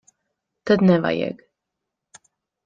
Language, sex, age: Latvian, female, under 19